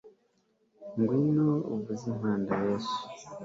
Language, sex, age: Kinyarwanda, male, 40-49